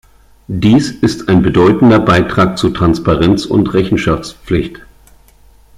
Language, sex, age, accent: German, male, 50-59, Deutschland Deutsch